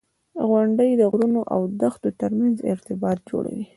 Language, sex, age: Pashto, female, 19-29